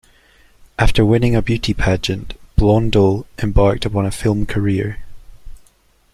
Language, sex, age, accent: English, male, under 19, Scottish English